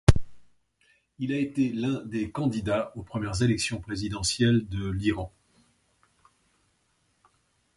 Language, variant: French, Français de métropole